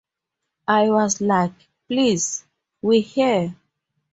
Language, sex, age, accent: English, female, 30-39, Southern African (South Africa, Zimbabwe, Namibia)